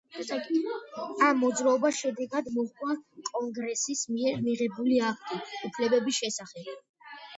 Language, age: Georgian, under 19